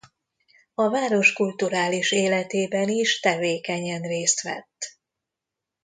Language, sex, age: Hungarian, female, 50-59